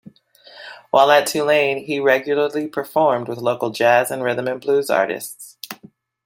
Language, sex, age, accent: English, female, 30-39, United States English